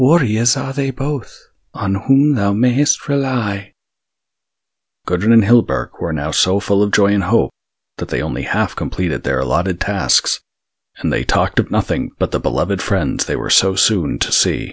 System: none